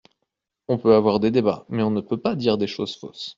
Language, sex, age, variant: French, male, 30-39, Français de métropole